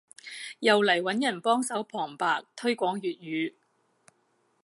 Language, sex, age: Cantonese, female, 60-69